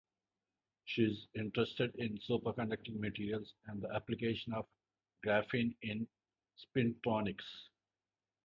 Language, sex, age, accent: English, male, 50-59, India and South Asia (India, Pakistan, Sri Lanka)